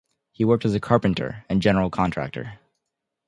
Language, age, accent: English, 19-29, United States English